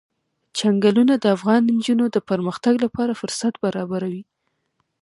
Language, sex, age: Pashto, female, 19-29